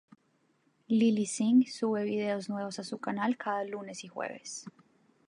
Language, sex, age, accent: Spanish, female, 19-29, Andino-Pacífico: Colombia, Perú, Ecuador, oeste de Bolivia y Venezuela andina